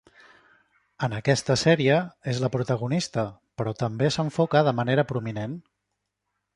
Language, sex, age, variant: Catalan, male, 40-49, Central